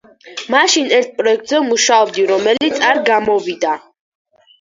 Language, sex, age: Georgian, female, under 19